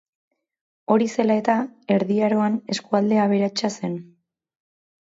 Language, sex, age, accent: Basque, female, 19-29, Mendebalekoa (Araba, Bizkaia, Gipuzkoako mendebaleko herri batzuk)